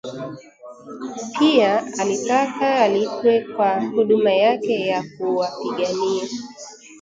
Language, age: Swahili, 19-29